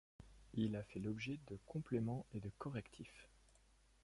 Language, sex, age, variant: French, male, 40-49, Français de métropole